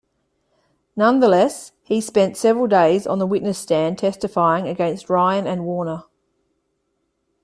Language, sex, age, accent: English, female, 30-39, Australian English